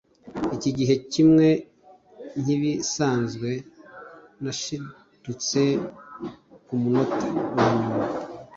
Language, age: Kinyarwanda, 30-39